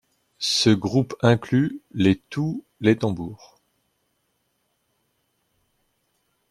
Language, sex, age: French, male, 40-49